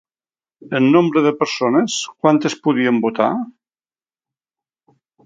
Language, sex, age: Catalan, male, 60-69